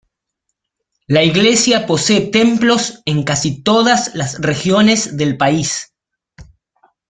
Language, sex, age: Spanish, male, 40-49